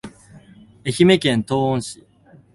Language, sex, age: Japanese, male, 19-29